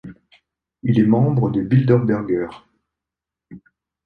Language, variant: French, Français de métropole